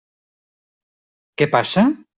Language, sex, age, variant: Catalan, male, 50-59, Central